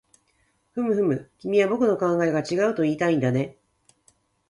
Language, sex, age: Japanese, female, 40-49